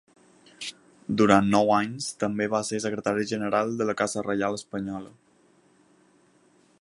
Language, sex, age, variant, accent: Catalan, male, 19-29, Balear, mallorquí